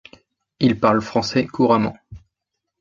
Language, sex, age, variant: French, male, 19-29, Français de métropole